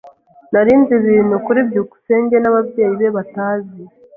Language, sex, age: Kinyarwanda, female, 19-29